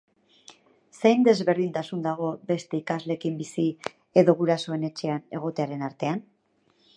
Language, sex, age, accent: Basque, female, 40-49, Erdialdekoa edo Nafarra (Gipuzkoa, Nafarroa)